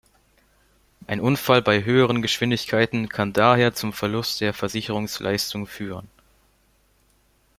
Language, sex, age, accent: German, male, under 19, Deutschland Deutsch